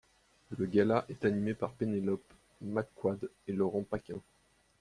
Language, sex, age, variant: French, male, 19-29, Français de métropole